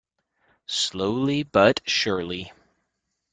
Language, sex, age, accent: English, male, 40-49, United States English